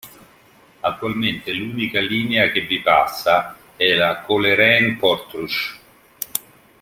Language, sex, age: Italian, male, 50-59